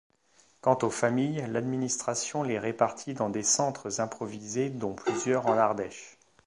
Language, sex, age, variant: French, male, 50-59, Français de métropole